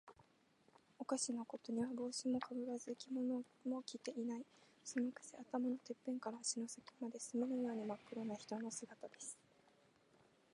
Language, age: Japanese, 19-29